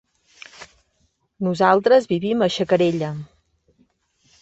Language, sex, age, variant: Catalan, female, 40-49, Central